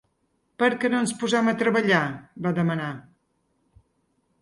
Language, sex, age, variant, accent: Catalan, female, 50-59, Balear, menorquí